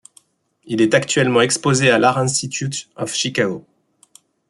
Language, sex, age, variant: French, male, 30-39, Français de métropole